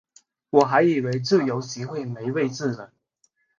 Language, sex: Chinese, male